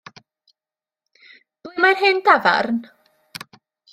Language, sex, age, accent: Welsh, female, 19-29, Y Deyrnas Unedig Cymraeg